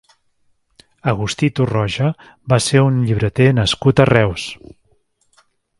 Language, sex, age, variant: Catalan, male, 50-59, Central